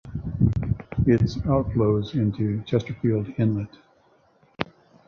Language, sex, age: English, male, 70-79